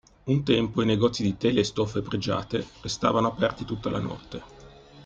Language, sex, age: Italian, male, 50-59